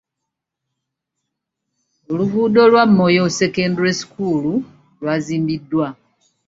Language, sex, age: Ganda, female, 19-29